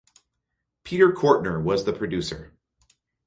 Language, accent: English, United States English